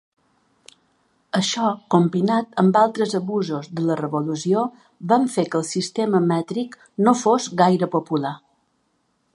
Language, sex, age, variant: Catalan, female, 50-59, Balear